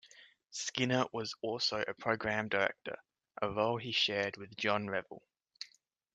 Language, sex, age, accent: English, male, 19-29, Australian English